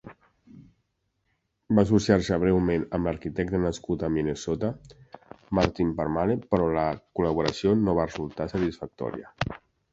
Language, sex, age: Catalan, male, 50-59